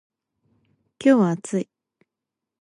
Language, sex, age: Japanese, female, 19-29